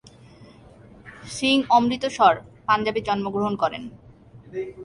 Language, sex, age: Bengali, female, 30-39